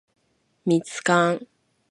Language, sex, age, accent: Japanese, female, 19-29, 標準語